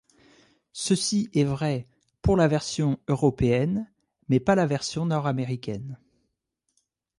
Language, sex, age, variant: French, male, 19-29, Français de métropole